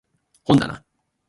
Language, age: Japanese, 19-29